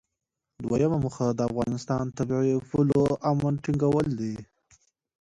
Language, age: Pashto, 19-29